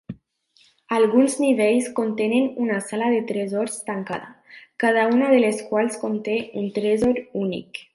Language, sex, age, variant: Catalan, female, 19-29, Nord-Occidental